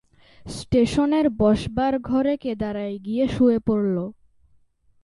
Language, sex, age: Bengali, male, under 19